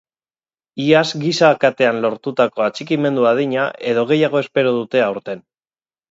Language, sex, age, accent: Basque, male, 40-49, Mendebalekoa (Araba, Bizkaia, Gipuzkoako mendebaleko herri batzuk)